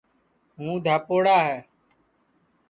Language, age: Sansi, 19-29